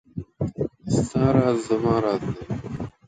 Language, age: Pashto, 19-29